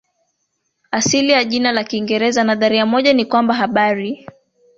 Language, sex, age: Swahili, female, 19-29